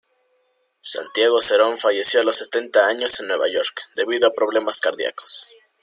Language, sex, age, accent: Spanish, male, under 19, España: Centro-Sur peninsular (Madrid, Toledo, Castilla-La Mancha)